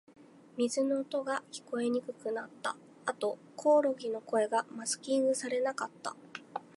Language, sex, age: Japanese, female, 19-29